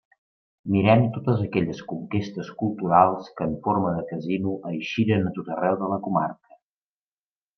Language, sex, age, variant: Catalan, male, 30-39, Central